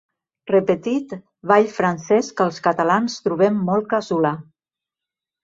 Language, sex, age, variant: Catalan, female, 50-59, Central